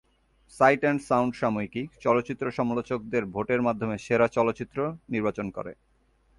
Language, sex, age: Bengali, male, 30-39